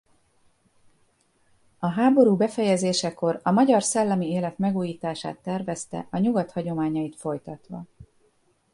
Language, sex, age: Hungarian, female, 50-59